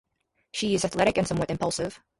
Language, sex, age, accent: English, female, 19-29, United States English